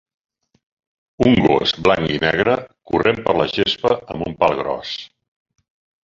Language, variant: Catalan, Central